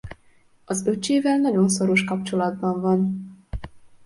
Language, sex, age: Hungarian, female, 19-29